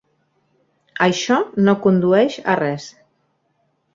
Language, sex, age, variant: Catalan, female, 40-49, Central